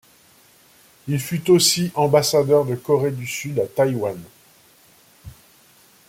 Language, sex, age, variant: French, male, 50-59, Français de métropole